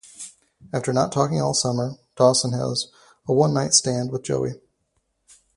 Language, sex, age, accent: English, male, 30-39, United States English